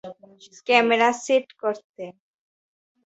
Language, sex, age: Bengali, female, 19-29